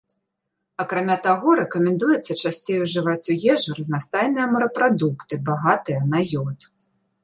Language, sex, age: Belarusian, female, 30-39